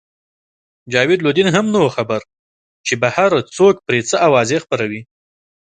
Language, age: Pashto, 19-29